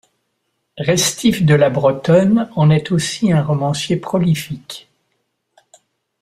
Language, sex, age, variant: French, male, 70-79, Français de métropole